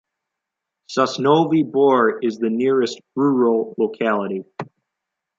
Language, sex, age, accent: English, male, under 19, United States English